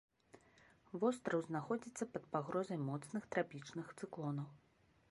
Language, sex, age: Belarusian, female, 30-39